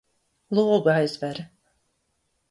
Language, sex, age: Latvian, female, 60-69